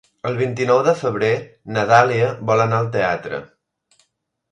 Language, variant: Catalan, Central